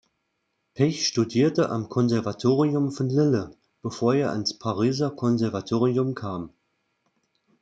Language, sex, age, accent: German, male, 40-49, Deutschland Deutsch